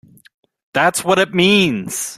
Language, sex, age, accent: English, male, 19-29, United States English